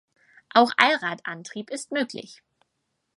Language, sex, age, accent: German, female, 19-29, Deutschland Deutsch